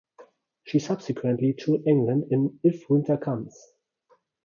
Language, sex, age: English, male, 30-39